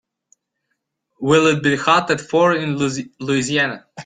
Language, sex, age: English, male, 19-29